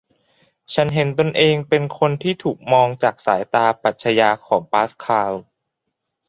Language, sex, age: Thai, male, 19-29